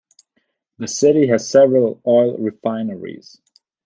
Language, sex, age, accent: English, male, 19-29, United States English